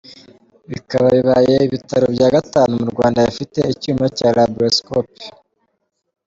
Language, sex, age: Kinyarwanda, male, 30-39